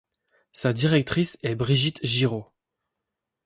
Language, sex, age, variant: French, male, 30-39, Français de métropole